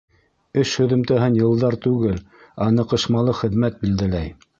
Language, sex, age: Bashkir, male, 60-69